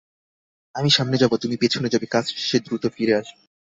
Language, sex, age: Bengali, male, 19-29